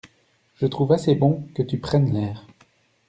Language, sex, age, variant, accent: French, male, 30-39, Français d'Europe, Français de Belgique